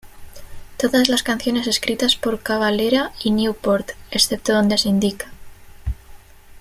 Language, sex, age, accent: Spanish, female, 19-29, España: Centro-Sur peninsular (Madrid, Toledo, Castilla-La Mancha)